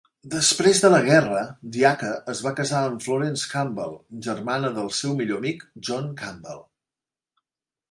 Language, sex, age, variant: Catalan, male, 40-49, Central